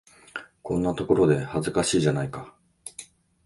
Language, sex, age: Japanese, male, 50-59